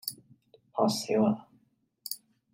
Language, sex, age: Cantonese, male, 19-29